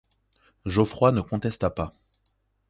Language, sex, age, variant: French, male, 19-29, Français de métropole